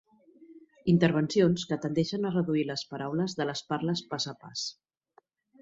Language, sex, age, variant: Catalan, female, 40-49, Central